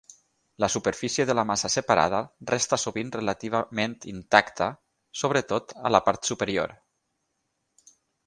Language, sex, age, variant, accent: Catalan, male, 30-39, Valencià meridional, central; valencià